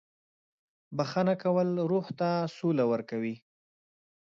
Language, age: Pashto, 30-39